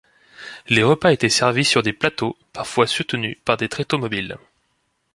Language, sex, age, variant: French, male, 19-29, Français de métropole